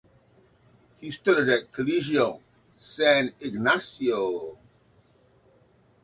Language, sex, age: English, male, 60-69